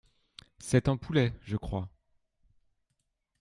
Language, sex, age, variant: French, male, 30-39, Français de métropole